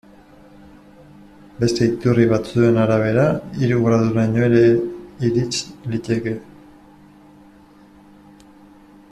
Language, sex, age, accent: Basque, male, 50-59, Erdialdekoa edo Nafarra (Gipuzkoa, Nafarroa)